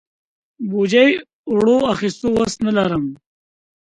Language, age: Pashto, 19-29